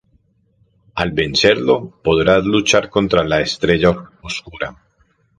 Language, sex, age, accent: Spanish, male, 40-49, Andino-Pacífico: Colombia, Perú, Ecuador, oeste de Bolivia y Venezuela andina